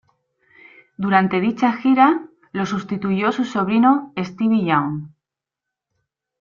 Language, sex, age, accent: Spanish, female, 40-49, España: Centro-Sur peninsular (Madrid, Toledo, Castilla-La Mancha)